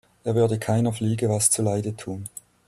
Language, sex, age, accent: German, male, 30-39, Schweizerdeutsch